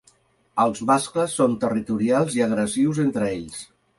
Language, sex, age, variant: Catalan, male, 50-59, Central